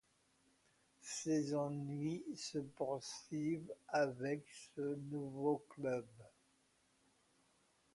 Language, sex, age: French, male, 60-69